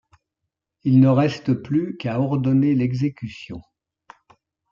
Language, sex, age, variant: French, male, 70-79, Français de métropole